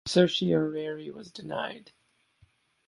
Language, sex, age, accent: English, male, 19-29, United States English